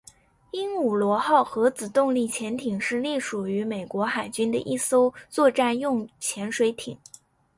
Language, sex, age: Chinese, female, 19-29